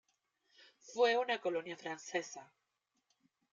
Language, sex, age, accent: Spanish, female, 19-29, Chileno: Chile, Cuyo